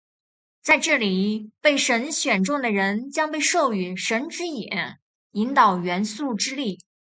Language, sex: Chinese, female